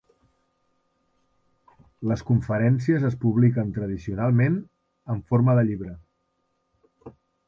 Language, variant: Catalan, Central